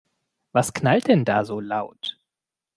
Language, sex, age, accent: German, male, 19-29, Deutschland Deutsch